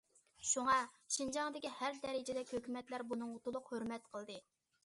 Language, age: Uyghur, 19-29